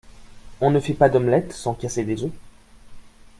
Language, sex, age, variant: French, male, 19-29, Français de métropole